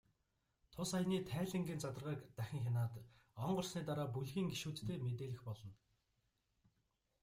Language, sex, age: Mongolian, male, 30-39